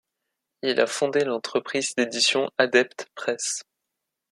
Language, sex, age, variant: French, male, under 19, Français de métropole